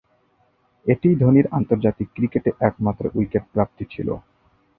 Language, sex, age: Bengali, male, 19-29